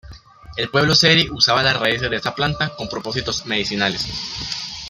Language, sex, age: Spanish, male, under 19